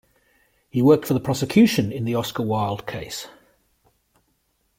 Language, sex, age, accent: English, male, 50-59, Australian English